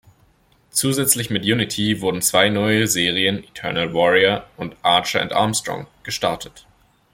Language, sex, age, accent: German, male, 19-29, Deutschland Deutsch